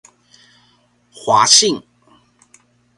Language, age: Chinese, 40-49